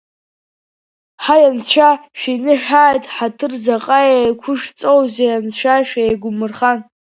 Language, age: Abkhazian, under 19